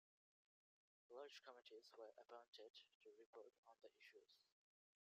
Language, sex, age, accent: English, male, 19-29, United States English